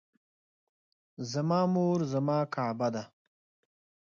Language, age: Pashto, 30-39